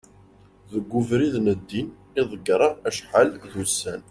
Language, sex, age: Kabyle, male, 19-29